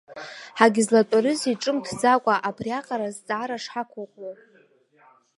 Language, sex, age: Abkhazian, female, 19-29